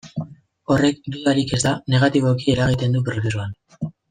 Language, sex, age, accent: Basque, female, 19-29, Mendebalekoa (Araba, Bizkaia, Gipuzkoako mendebaleko herri batzuk)